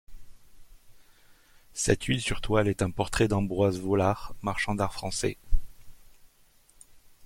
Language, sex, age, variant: French, male, 40-49, Français de métropole